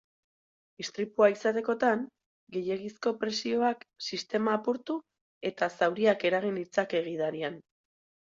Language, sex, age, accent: Basque, female, 30-39, Erdialdekoa edo Nafarra (Gipuzkoa, Nafarroa)